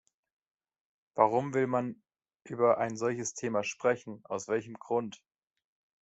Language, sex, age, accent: German, male, 30-39, Deutschland Deutsch